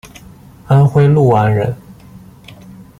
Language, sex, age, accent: Chinese, male, 19-29, 出生地：北京市